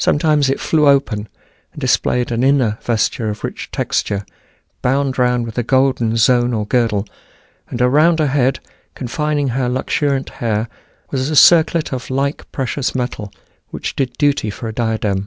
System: none